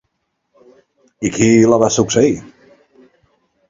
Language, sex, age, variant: Catalan, male, 50-59, Central